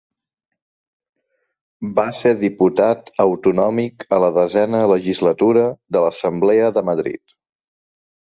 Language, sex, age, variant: Catalan, male, 19-29, Central